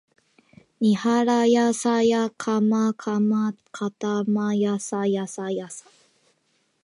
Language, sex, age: Japanese, female, 19-29